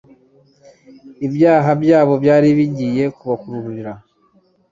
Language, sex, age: Kinyarwanda, male, 40-49